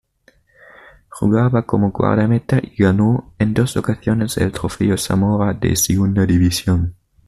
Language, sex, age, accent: Spanish, male, 19-29, España: Norte peninsular (Asturias, Castilla y León, Cantabria, País Vasco, Navarra, Aragón, La Rioja, Guadalajara, Cuenca)